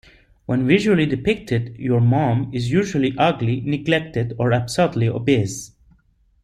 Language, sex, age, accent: English, male, 30-39, United States English